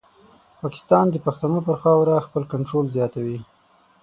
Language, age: Pashto, 19-29